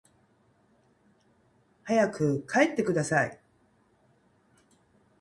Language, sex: Japanese, female